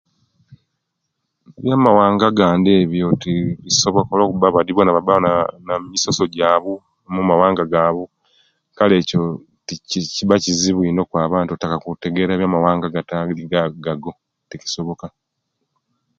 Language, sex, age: Kenyi, male, 50-59